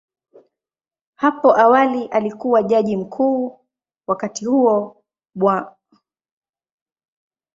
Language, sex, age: Swahili, female, 19-29